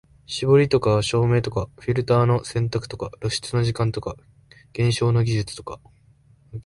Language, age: Japanese, 19-29